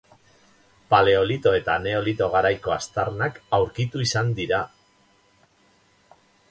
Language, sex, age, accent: Basque, male, 50-59, Mendebalekoa (Araba, Bizkaia, Gipuzkoako mendebaleko herri batzuk)